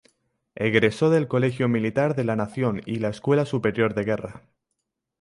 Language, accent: Spanish, España: Centro-Sur peninsular (Madrid, Toledo, Castilla-La Mancha)